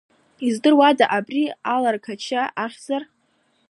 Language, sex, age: Abkhazian, female, under 19